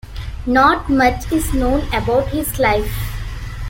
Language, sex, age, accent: English, female, 19-29, India and South Asia (India, Pakistan, Sri Lanka)